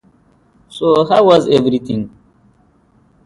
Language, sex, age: English, male, 30-39